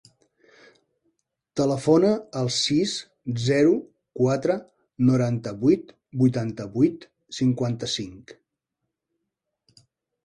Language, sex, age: Catalan, male, 50-59